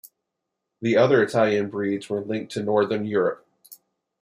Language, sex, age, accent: English, male, 30-39, United States English